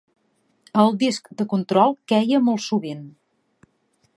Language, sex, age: Catalan, female, 40-49